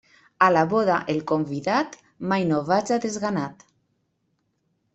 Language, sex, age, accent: Catalan, female, 30-39, valencià